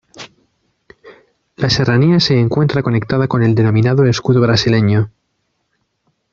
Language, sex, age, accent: Spanish, male, 40-49, España: Centro-Sur peninsular (Madrid, Toledo, Castilla-La Mancha)